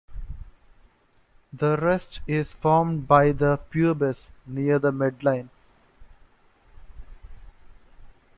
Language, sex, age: English, male, 19-29